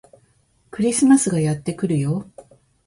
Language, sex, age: Japanese, female, 50-59